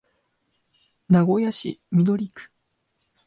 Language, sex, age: Japanese, male, 19-29